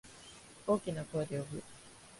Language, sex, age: Japanese, female, 19-29